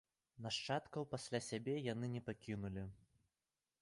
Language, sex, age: Belarusian, male, 19-29